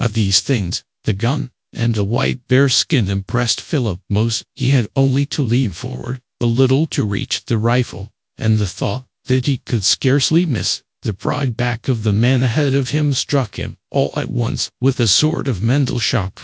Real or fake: fake